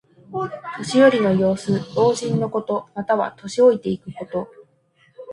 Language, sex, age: Japanese, female, 30-39